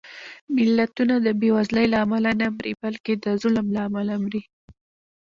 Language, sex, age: Pashto, female, 19-29